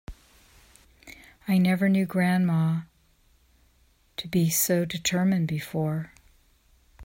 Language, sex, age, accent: English, female, 60-69, United States English